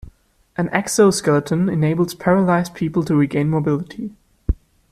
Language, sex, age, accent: English, male, under 19, United States English